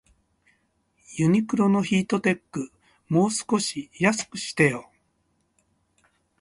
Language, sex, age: Japanese, male, 60-69